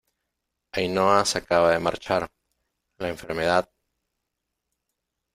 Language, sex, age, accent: Spanish, male, 40-49, Andino-Pacífico: Colombia, Perú, Ecuador, oeste de Bolivia y Venezuela andina